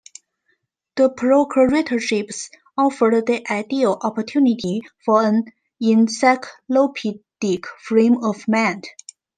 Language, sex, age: English, female, 30-39